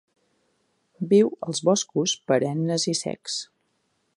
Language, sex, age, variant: Catalan, female, 40-49, Central